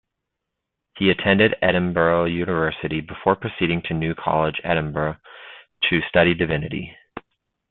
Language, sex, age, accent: English, male, 30-39, United States English